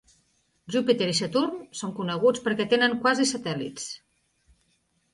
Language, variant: Catalan, Nord-Occidental